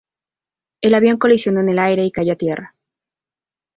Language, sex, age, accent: Spanish, female, 19-29, México